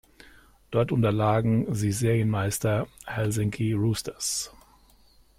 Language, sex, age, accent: German, male, 60-69, Deutschland Deutsch